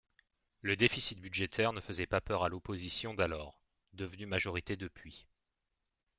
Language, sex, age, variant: French, male, 40-49, Français de métropole